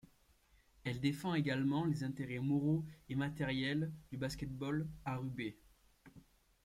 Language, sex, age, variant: French, male, 19-29, Français de métropole